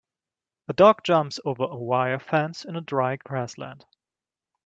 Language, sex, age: English, male, 30-39